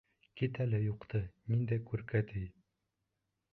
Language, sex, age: Bashkir, male, 19-29